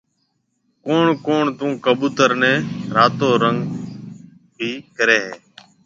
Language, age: Marwari (Pakistan), 40-49